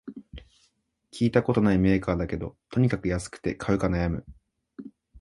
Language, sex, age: Japanese, male, 19-29